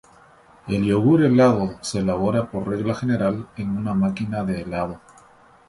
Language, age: Spanish, 50-59